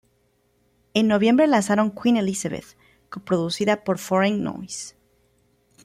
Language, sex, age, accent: Spanish, female, 30-39, Caribe: Cuba, Venezuela, Puerto Rico, República Dominicana, Panamá, Colombia caribeña, México caribeño, Costa del golfo de México